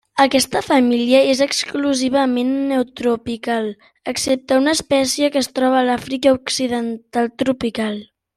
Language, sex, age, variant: Catalan, male, under 19, Central